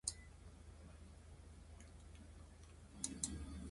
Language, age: Japanese, 60-69